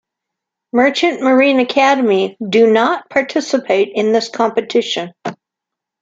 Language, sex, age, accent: English, female, 50-59, United States English